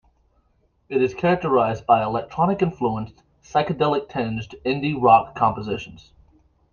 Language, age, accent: English, 19-29, United States English